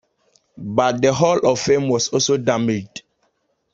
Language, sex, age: English, male, 30-39